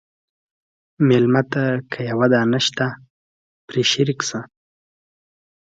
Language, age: Pashto, 19-29